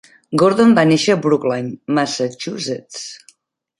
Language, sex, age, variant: Catalan, female, 50-59, Central